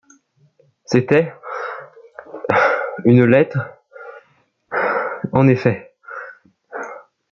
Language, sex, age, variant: French, male, under 19, Français de métropole